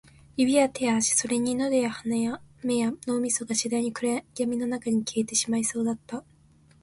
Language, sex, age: Japanese, female, 19-29